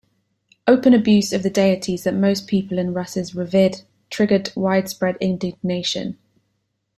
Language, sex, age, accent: English, female, 19-29, England English